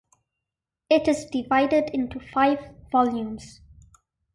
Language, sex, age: English, male, under 19